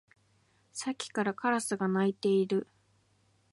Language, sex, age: Japanese, female, 19-29